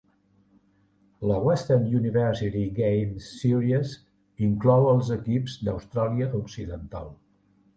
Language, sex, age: Catalan, male, 60-69